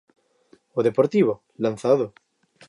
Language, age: Galician, under 19